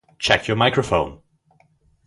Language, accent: English, United States English; Australian English; England English; Irish English